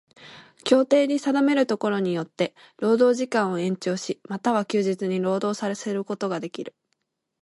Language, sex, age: Japanese, female, 19-29